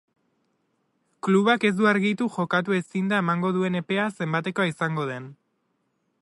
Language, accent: Basque, Erdialdekoa edo Nafarra (Gipuzkoa, Nafarroa)